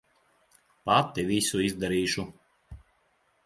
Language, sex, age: Latvian, male, 30-39